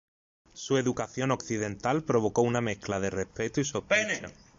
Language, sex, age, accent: Spanish, male, 19-29, España: Sur peninsular (Andalucia, Extremadura, Murcia)